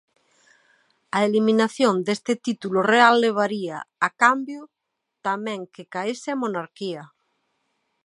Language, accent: Galician, Atlántico (seseo e gheada)